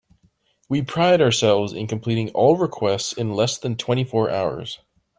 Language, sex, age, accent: English, male, 30-39, Canadian English